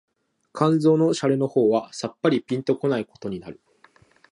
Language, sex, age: Japanese, male, 19-29